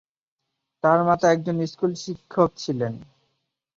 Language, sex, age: Bengali, male, 19-29